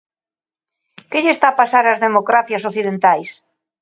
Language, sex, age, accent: Galician, female, 60-69, Normativo (estándar)